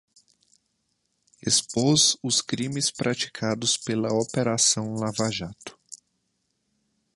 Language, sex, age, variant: Portuguese, male, 30-39, Portuguese (Brasil)